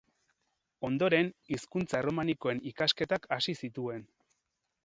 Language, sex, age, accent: Basque, male, 40-49, Erdialdekoa edo Nafarra (Gipuzkoa, Nafarroa)